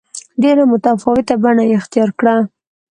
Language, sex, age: Pashto, female, 19-29